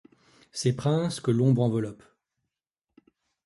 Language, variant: French, Français de métropole